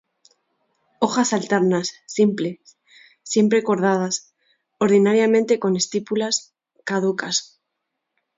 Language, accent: Spanish, España: Norte peninsular (Asturias, Castilla y León, Cantabria, País Vasco, Navarra, Aragón, La Rioja, Guadalajara, Cuenca)